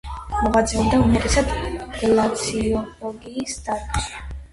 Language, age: Georgian, 19-29